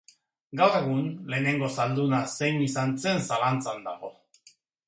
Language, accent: Basque, Erdialdekoa edo Nafarra (Gipuzkoa, Nafarroa)